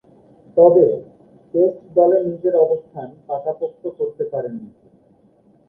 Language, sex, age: Bengali, male, 19-29